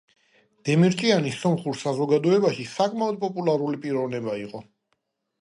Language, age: Georgian, 40-49